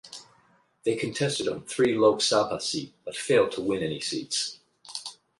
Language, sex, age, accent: English, male, 50-59, United States English